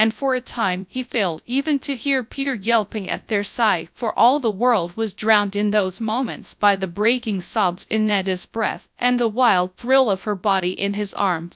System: TTS, GradTTS